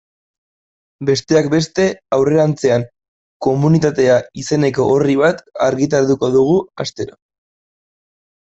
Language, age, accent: Basque, 19-29, Erdialdekoa edo Nafarra (Gipuzkoa, Nafarroa)